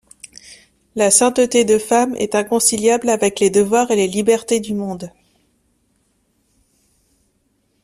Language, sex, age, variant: French, female, 30-39, Français de métropole